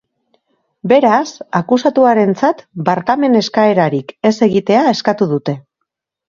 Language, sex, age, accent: Basque, male, 40-49, Mendebalekoa (Araba, Bizkaia, Gipuzkoako mendebaleko herri batzuk)